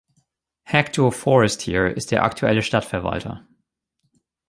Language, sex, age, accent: German, male, 30-39, Deutschland Deutsch